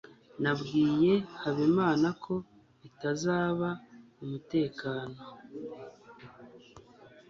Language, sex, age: Kinyarwanda, male, 30-39